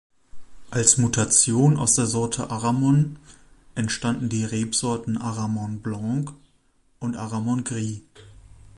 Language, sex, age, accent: German, male, 19-29, Deutschland Deutsch